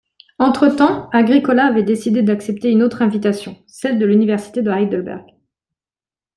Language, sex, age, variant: French, female, 30-39, Français de métropole